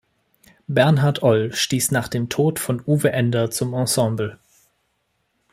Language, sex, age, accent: German, male, 19-29, Deutschland Deutsch